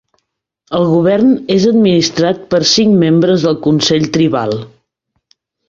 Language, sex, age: Catalan, female, 40-49